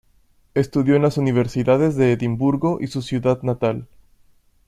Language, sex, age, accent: Spanish, male, 19-29, México